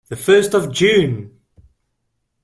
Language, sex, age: English, male, 19-29